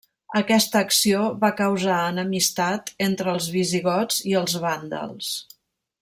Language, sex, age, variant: Catalan, female, 50-59, Central